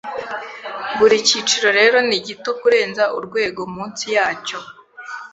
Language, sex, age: Kinyarwanda, female, 19-29